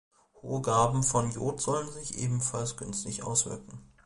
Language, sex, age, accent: German, male, 19-29, Deutschland Deutsch